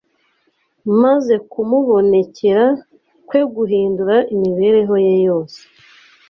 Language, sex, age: Kinyarwanda, female, 19-29